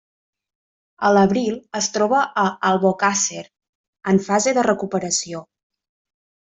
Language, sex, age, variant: Catalan, female, 30-39, Central